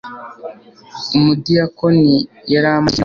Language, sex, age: Kinyarwanda, male, under 19